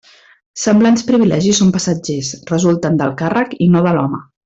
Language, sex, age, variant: Catalan, female, 40-49, Central